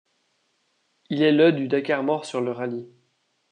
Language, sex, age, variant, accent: French, male, under 19, Français d'Europe, Français de Suisse